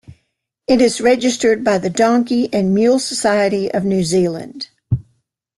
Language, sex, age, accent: English, female, 60-69, United States English